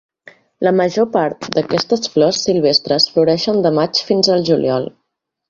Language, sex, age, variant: Catalan, female, 19-29, Central